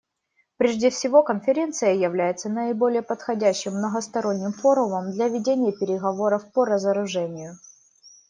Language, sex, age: Russian, female, 19-29